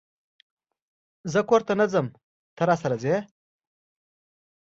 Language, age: Pashto, 19-29